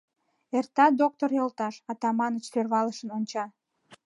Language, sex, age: Mari, female, 19-29